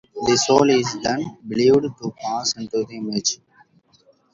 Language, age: English, 19-29